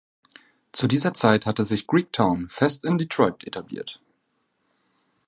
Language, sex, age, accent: German, male, 19-29, Deutschland Deutsch